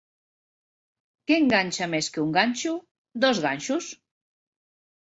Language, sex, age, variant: Catalan, female, 40-49, Central